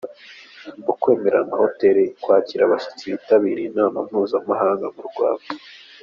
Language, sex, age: Kinyarwanda, male, 19-29